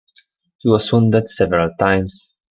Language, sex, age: English, male, 19-29